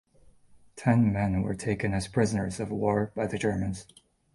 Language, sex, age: English, male, 19-29